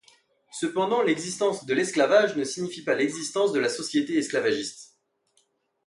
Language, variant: French, Français de métropole